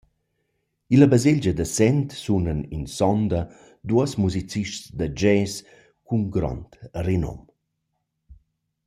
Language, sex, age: Romansh, male, 40-49